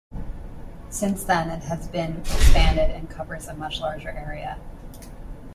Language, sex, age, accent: English, female, 19-29, United States English